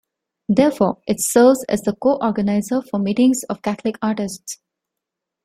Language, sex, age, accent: English, female, 30-39, India and South Asia (India, Pakistan, Sri Lanka)